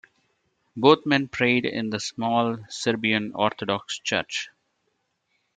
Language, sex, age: English, male, 40-49